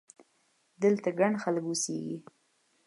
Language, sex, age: Pashto, female, 19-29